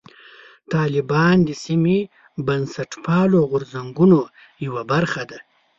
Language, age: Pashto, 30-39